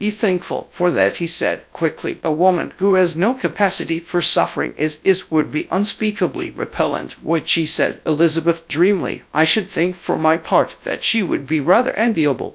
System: TTS, GradTTS